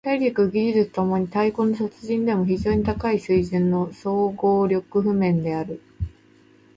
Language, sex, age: Japanese, female, 30-39